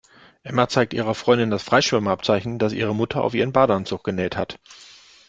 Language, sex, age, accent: German, male, 40-49, Deutschland Deutsch